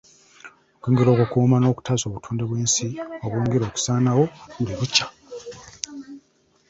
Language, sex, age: Ganda, male, 19-29